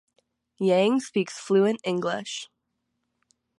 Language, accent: English, United States English; midwest